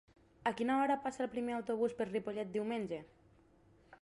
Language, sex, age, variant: Catalan, female, 19-29, Septentrional